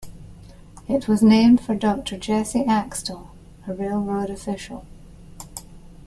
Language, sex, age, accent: English, female, 50-59, Scottish English